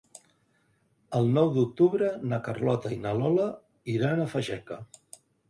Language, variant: Catalan, Central